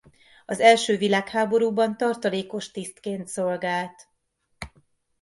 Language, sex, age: Hungarian, female, 40-49